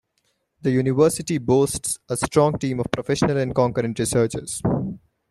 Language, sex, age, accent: English, male, 19-29, India and South Asia (India, Pakistan, Sri Lanka)